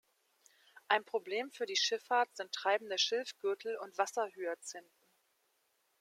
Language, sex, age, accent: German, female, 30-39, Deutschland Deutsch